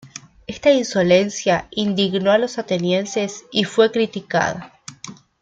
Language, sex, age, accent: Spanish, female, 30-39, Rioplatense: Argentina, Uruguay, este de Bolivia, Paraguay